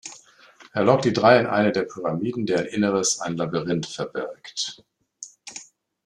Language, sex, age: German, male, 50-59